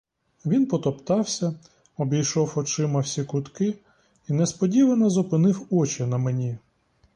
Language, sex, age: Ukrainian, male, 30-39